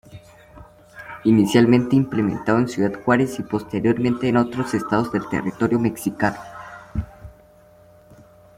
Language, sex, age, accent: Spanish, male, under 19, Andino-Pacífico: Colombia, Perú, Ecuador, oeste de Bolivia y Venezuela andina